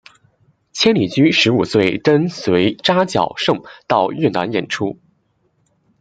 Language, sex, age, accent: Chinese, male, 19-29, 出生地：山东省